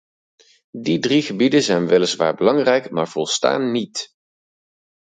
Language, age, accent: Dutch, 30-39, Nederlands Nederlands